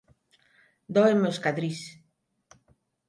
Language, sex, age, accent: Galician, female, 50-59, Neofalante